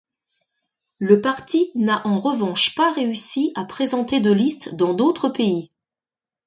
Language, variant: French, Français de métropole